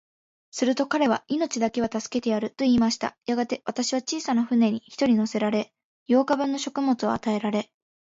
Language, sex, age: Japanese, female, 19-29